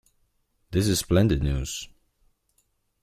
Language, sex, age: English, male, 19-29